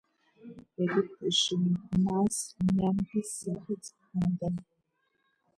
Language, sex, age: Georgian, female, under 19